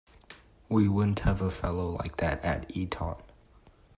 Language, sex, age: English, male, 19-29